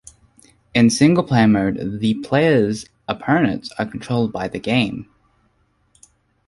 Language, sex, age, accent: English, male, 19-29, Australian English